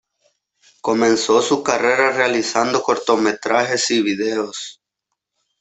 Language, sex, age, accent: Spanish, male, 19-29, América central